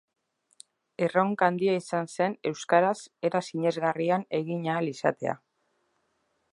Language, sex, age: Basque, female, 30-39